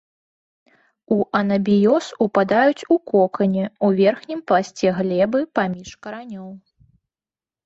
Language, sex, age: Belarusian, female, 30-39